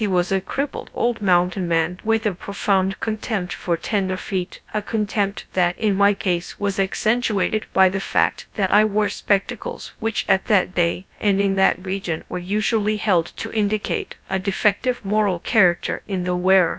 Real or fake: fake